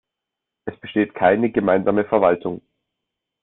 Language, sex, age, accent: German, male, 19-29, Deutschland Deutsch